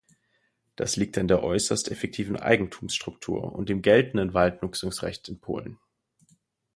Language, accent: German, Deutschland Deutsch